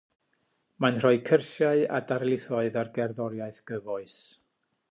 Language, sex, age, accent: Welsh, male, 50-59, Y Deyrnas Unedig Cymraeg